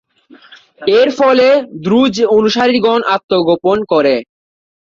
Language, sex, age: Bengali, male, 19-29